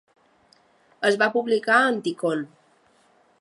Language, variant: Catalan, Balear